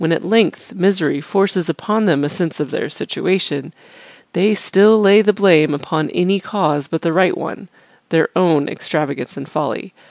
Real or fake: real